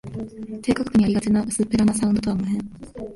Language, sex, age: Japanese, female, 19-29